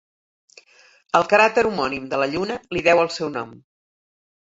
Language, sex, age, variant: Catalan, female, 60-69, Central